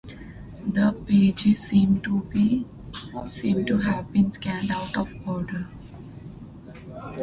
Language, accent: English, India and South Asia (India, Pakistan, Sri Lanka)